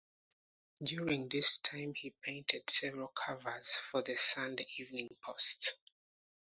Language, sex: English, female